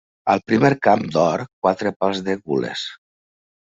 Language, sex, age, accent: Catalan, male, 50-59, valencià